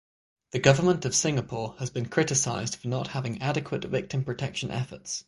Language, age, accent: English, 19-29, England English; Northern English